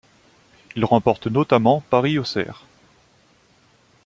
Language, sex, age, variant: French, male, 19-29, Français de métropole